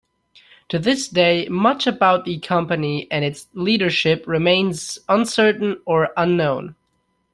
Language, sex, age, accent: English, male, 19-29, United States English